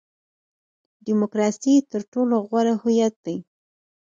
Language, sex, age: Pashto, female, 30-39